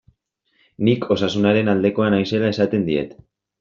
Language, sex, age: Basque, male, 19-29